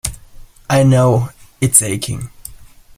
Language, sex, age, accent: English, male, under 19, United States English